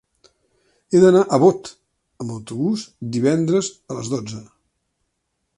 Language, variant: Catalan, Central